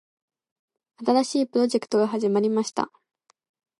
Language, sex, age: Japanese, female, 19-29